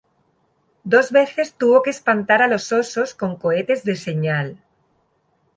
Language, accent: Spanish, España: Sur peninsular (Andalucia, Extremadura, Murcia)